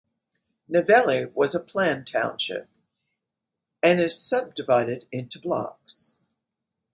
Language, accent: English, United States English